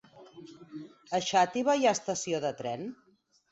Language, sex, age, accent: Catalan, female, 40-49, gironí